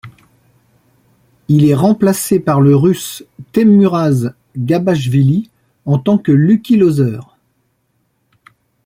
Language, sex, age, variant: French, male, 40-49, Français de métropole